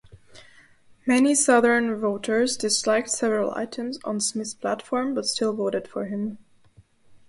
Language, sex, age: English, female, 19-29